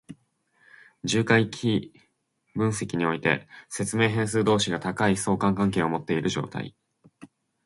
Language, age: Japanese, under 19